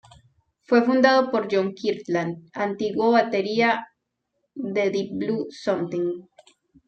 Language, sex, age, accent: Spanish, female, 30-39, Andino-Pacífico: Colombia, Perú, Ecuador, oeste de Bolivia y Venezuela andina